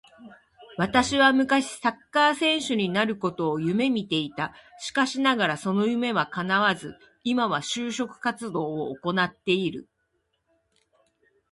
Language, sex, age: Japanese, female, 50-59